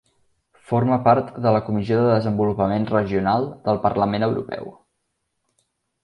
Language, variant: Catalan, Central